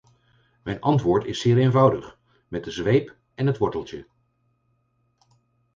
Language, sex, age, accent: Dutch, male, 50-59, Nederlands Nederlands